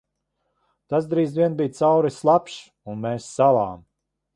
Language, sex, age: Latvian, male, 50-59